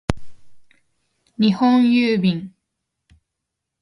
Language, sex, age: Japanese, female, 19-29